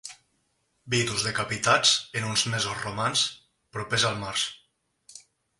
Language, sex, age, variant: Catalan, male, 19-29, Nord-Occidental